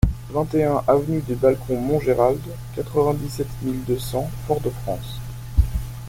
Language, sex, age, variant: French, male, 19-29, Français de métropole